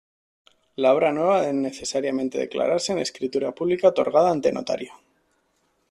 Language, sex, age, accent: Spanish, male, 40-49, España: Norte peninsular (Asturias, Castilla y León, Cantabria, País Vasco, Navarra, Aragón, La Rioja, Guadalajara, Cuenca)